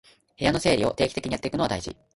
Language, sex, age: Japanese, male, 19-29